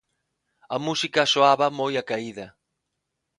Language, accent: Galician, Normativo (estándar); Neofalante